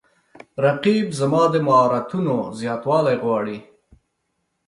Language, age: Pashto, 30-39